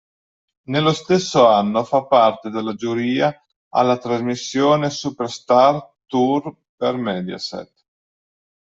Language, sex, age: Italian, male, 50-59